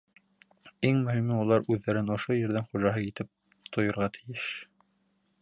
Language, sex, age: Bashkir, male, 19-29